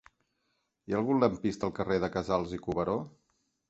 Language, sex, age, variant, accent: Catalan, male, 40-49, Central, gironí